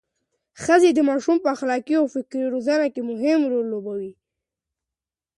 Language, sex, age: Pashto, male, 19-29